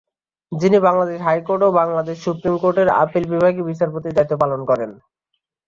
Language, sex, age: Bengali, male, 19-29